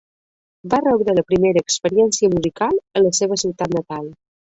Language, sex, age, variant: Catalan, female, 40-49, Balear